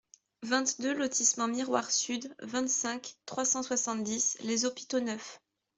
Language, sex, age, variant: French, female, 19-29, Français de métropole